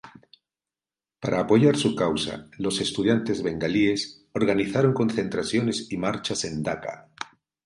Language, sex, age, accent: Spanish, male, 50-59, Caribe: Cuba, Venezuela, Puerto Rico, República Dominicana, Panamá, Colombia caribeña, México caribeño, Costa del golfo de México